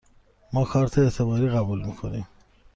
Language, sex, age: Persian, male, 30-39